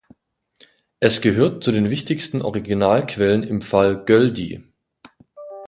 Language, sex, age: German, male, 19-29